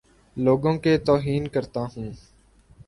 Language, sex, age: Urdu, male, 19-29